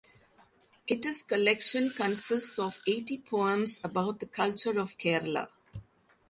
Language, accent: English, India and South Asia (India, Pakistan, Sri Lanka)